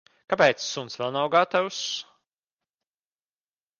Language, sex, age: Latvian, male, 30-39